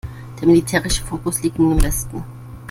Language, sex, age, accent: German, female, 19-29, Deutschland Deutsch